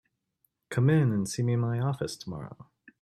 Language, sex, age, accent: English, male, 30-39, United States English